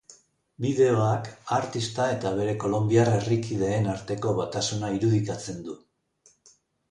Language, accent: Basque, Erdialdekoa edo Nafarra (Gipuzkoa, Nafarroa)